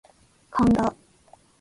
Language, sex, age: Japanese, female, 19-29